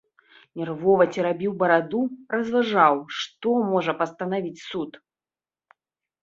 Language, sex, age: Belarusian, female, 30-39